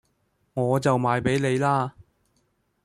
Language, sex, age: Cantonese, male, 19-29